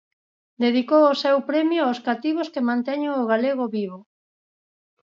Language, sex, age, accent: Galician, female, 50-59, Normativo (estándar)